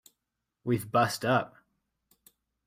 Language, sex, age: English, male, 19-29